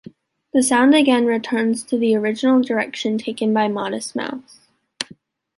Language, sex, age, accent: English, female, 19-29, United States English